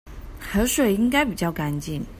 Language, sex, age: Chinese, female, 30-39